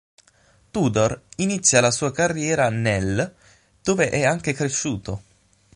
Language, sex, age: Italian, male, 19-29